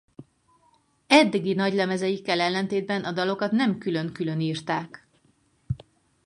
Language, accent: Hungarian, budapesti